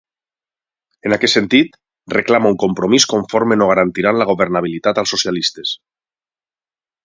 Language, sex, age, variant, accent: Catalan, male, 40-49, Valencià septentrional, valencià